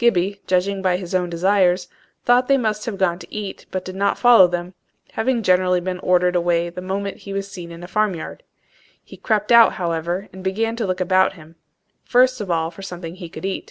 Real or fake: real